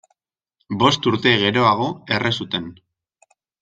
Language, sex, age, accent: Basque, male, 19-29, Mendebalekoa (Araba, Bizkaia, Gipuzkoako mendebaleko herri batzuk)